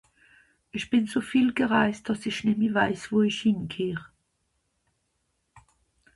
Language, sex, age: Swiss German, female, 60-69